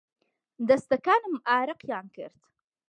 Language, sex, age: Central Kurdish, female, 30-39